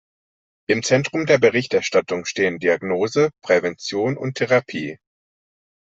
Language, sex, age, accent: German, male, 30-39, Deutschland Deutsch